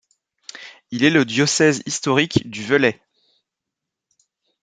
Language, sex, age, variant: French, male, 30-39, Français de métropole